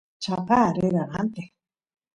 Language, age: Santiago del Estero Quichua, 30-39